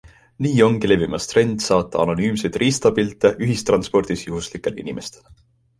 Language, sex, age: Estonian, male, 19-29